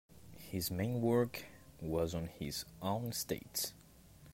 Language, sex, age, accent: English, male, 19-29, United States English